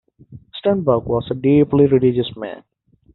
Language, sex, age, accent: English, male, 19-29, England English